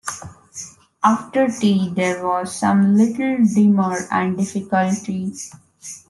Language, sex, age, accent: English, female, 19-29, India and South Asia (India, Pakistan, Sri Lanka)